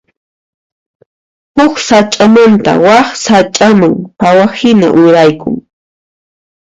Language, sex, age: Puno Quechua, female, 19-29